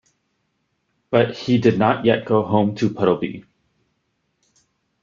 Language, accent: English, United States English